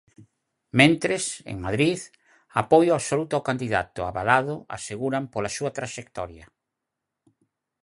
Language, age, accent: Galician, 60-69, Normativo (estándar)